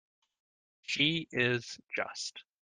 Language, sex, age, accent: English, male, 40-49, United States English